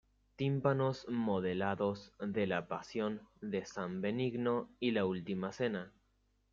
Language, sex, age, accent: Spanish, male, 19-29, Rioplatense: Argentina, Uruguay, este de Bolivia, Paraguay